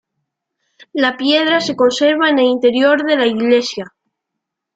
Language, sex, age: Spanish, female, 30-39